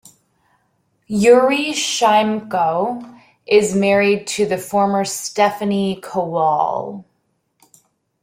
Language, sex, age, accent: English, female, 30-39, United States English